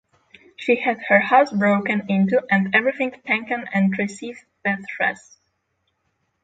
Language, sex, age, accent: English, female, 19-29, Slavic; polish